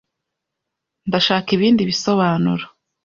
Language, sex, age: Kinyarwanda, female, 19-29